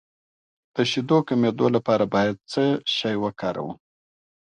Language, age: Pashto, 30-39